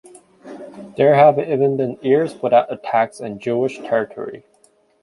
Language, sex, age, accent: English, male, 30-39, United States English